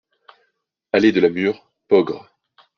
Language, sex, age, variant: French, male, 19-29, Français de métropole